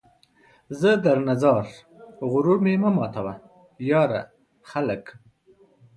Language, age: Pashto, 30-39